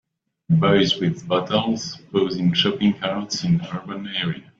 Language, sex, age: English, male, 19-29